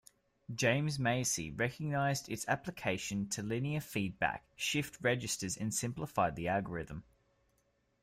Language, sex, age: English, male, 19-29